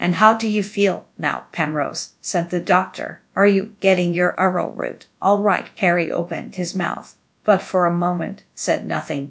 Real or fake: fake